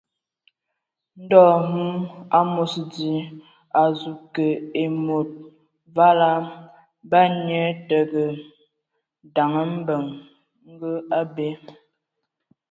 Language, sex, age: Ewondo, female, 19-29